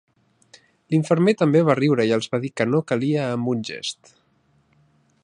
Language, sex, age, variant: Catalan, male, 19-29, Central